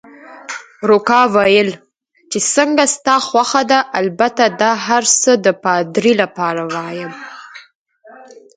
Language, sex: Pashto, female